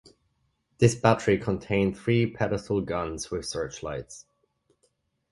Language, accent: English, United States English